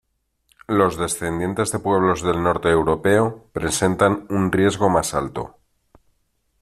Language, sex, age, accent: Spanish, male, 40-49, España: Centro-Sur peninsular (Madrid, Toledo, Castilla-La Mancha)